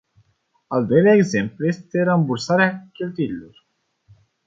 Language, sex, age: Romanian, male, 19-29